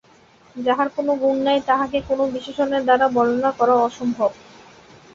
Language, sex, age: Bengali, female, 19-29